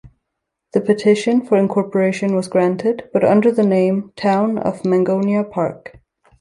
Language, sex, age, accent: English, female, 19-29, United States English